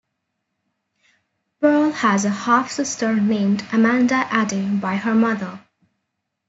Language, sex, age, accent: English, female, 19-29, India and South Asia (India, Pakistan, Sri Lanka)